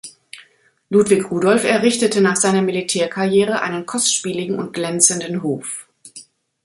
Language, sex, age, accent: German, female, 50-59, Deutschland Deutsch